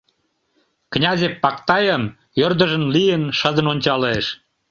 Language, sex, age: Mari, male, 50-59